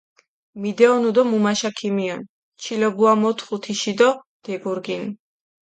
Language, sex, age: Mingrelian, female, 19-29